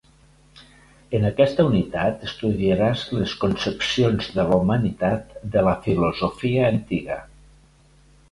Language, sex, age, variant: Catalan, male, 60-69, Nord-Occidental